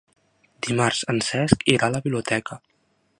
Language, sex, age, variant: Catalan, male, 19-29, Central